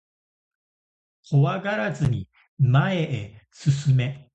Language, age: Japanese, 40-49